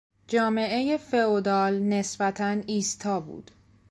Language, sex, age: Persian, female, 19-29